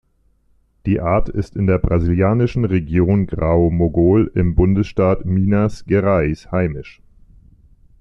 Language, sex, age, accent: German, male, 40-49, Deutschland Deutsch